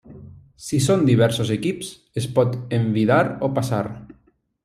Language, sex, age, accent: Catalan, male, 30-39, valencià